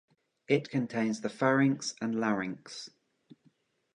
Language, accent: English, England English